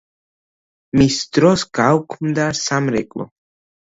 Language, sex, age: Georgian, male, under 19